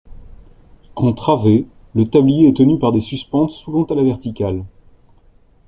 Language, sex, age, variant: French, male, 40-49, Français de métropole